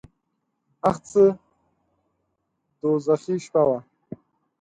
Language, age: Pashto, 19-29